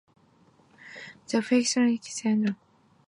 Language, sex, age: English, female, 19-29